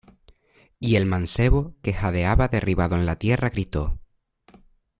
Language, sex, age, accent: Spanish, male, 19-29, España: Islas Canarias